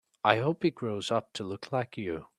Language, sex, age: English, male, 19-29